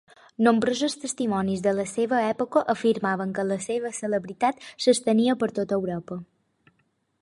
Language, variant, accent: Catalan, Balear, mallorquí